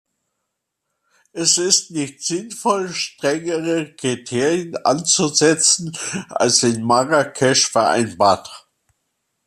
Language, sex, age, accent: German, male, 60-69, Deutschland Deutsch